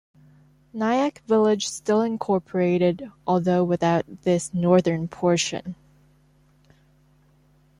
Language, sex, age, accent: English, female, 19-29, Hong Kong English